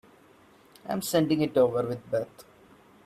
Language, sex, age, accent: English, male, 19-29, India and South Asia (India, Pakistan, Sri Lanka)